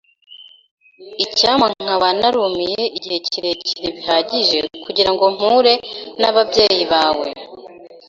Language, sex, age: Kinyarwanda, female, 19-29